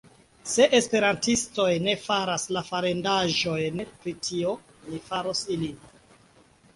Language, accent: Esperanto, Internacia